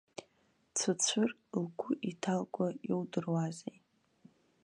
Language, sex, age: Abkhazian, female, under 19